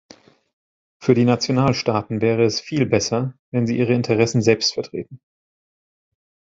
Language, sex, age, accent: German, male, 30-39, Deutschland Deutsch